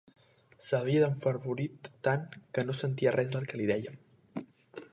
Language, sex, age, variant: Catalan, male, under 19, Central